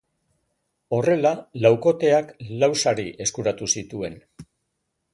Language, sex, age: Basque, male, 60-69